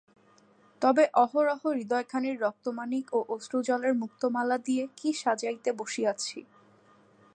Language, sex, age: Bengali, female, 19-29